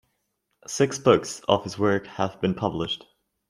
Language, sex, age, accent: English, male, 19-29, United States English